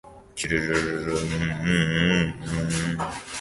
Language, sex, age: Japanese, male, 19-29